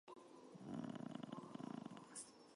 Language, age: English, 19-29